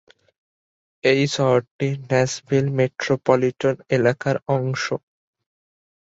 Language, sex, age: Bengali, male, 19-29